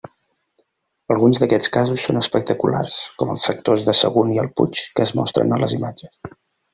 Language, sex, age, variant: Catalan, male, 30-39, Central